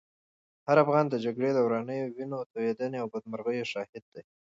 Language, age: Pashto, 19-29